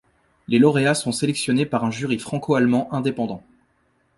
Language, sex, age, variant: French, male, 19-29, Français de métropole